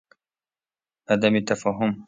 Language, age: Persian, 30-39